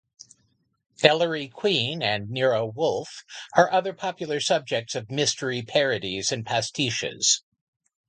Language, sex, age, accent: English, male, 60-69, United States English